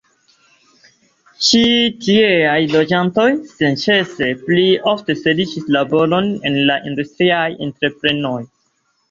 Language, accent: Esperanto, Internacia